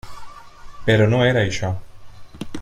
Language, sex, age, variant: Catalan, male, 19-29, Nord-Occidental